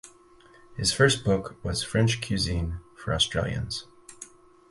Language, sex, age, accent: English, male, 30-39, United States English